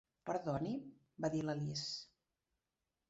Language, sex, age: Catalan, female, 50-59